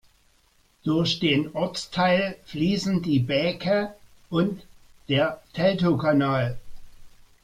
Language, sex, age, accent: German, male, 60-69, Deutschland Deutsch